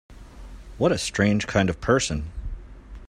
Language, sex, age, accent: English, male, 30-39, United States English